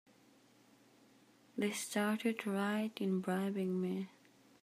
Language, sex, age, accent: English, female, 19-29, United States English